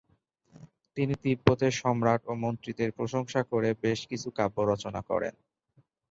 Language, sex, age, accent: Bengali, male, 19-29, Native; শুদ্ধ